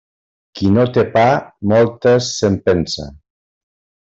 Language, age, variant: Catalan, 50-59, Central